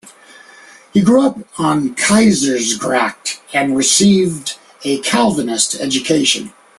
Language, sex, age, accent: English, male, 50-59, United States English